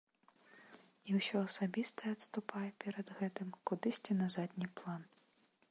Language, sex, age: Belarusian, female, 19-29